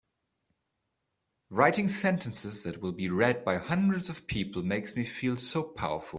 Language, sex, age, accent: English, male, 19-29, England English